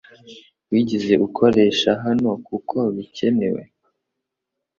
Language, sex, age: Kinyarwanda, male, under 19